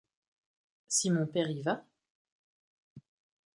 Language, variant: French, Français de métropole